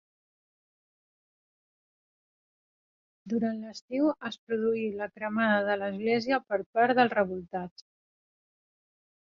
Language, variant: Catalan, Central